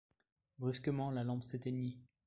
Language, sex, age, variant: French, male, 30-39, Français de métropole